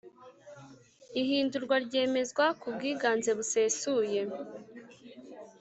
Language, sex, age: Kinyarwanda, female, 19-29